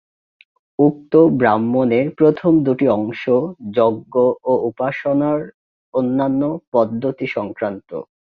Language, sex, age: Bengali, male, 19-29